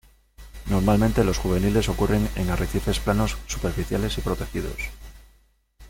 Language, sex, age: Spanish, male, 40-49